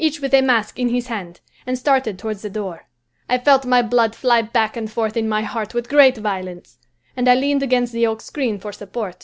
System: none